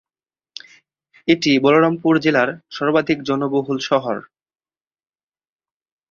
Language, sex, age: Bengali, male, 19-29